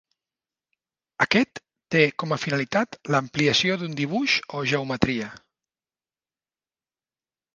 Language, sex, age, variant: Catalan, male, 40-49, Central